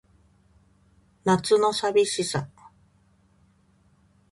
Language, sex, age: Japanese, female, 40-49